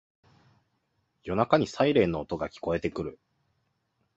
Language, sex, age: Japanese, male, 19-29